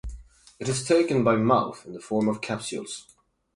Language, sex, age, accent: English, male, 19-29, United States English; England English